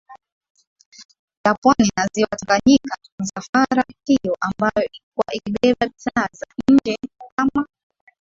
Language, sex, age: Swahili, female, 19-29